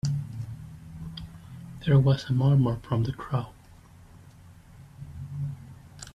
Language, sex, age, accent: English, male, 40-49, United States English